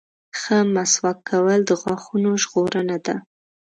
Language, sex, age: Pashto, female, 19-29